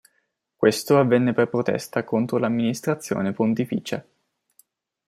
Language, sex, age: Italian, male, 19-29